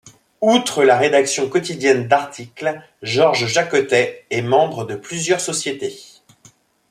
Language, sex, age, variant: French, male, 30-39, Français de métropole